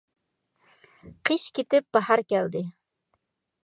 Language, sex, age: Uyghur, female, 40-49